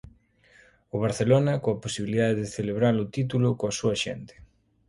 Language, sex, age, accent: Galician, male, 30-39, Normativo (estándar)